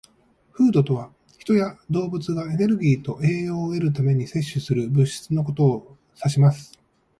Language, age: Japanese, 50-59